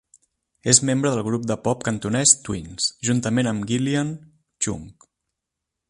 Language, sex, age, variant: Catalan, male, 30-39, Central